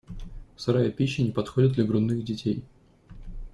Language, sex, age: Russian, male, 30-39